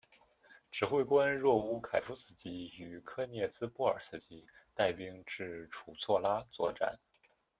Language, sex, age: Chinese, male, 19-29